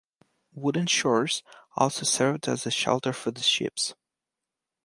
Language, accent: English, Russian; Slavic; Ukrainian